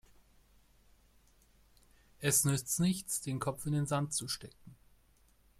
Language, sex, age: German, male, 19-29